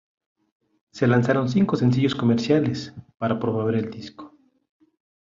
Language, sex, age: Spanish, male, 40-49